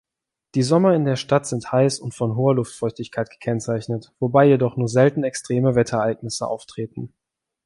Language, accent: German, Deutschland Deutsch